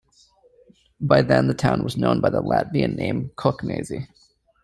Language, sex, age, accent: English, male, 30-39, United States English